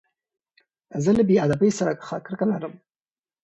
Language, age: Pashto, 19-29